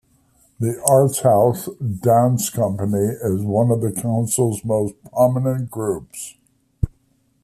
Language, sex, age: English, male, 70-79